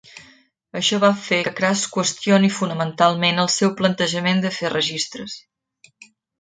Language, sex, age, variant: Catalan, female, 40-49, Central